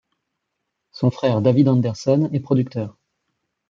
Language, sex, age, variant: French, male, 30-39, Français de métropole